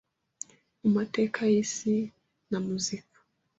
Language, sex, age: Kinyarwanda, female, 30-39